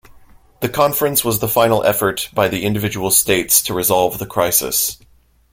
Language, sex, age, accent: English, male, 19-29, United States English